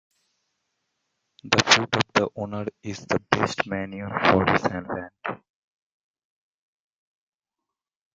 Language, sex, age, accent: English, male, 19-29, India and South Asia (India, Pakistan, Sri Lanka)